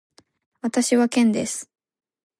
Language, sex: Japanese, female